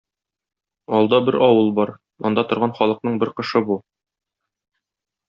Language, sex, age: Tatar, male, 30-39